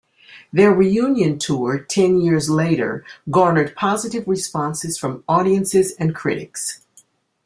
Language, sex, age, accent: English, female, 60-69, United States English